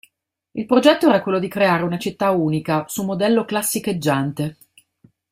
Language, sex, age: Italian, female, 40-49